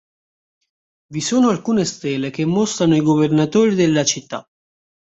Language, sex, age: Italian, male, 19-29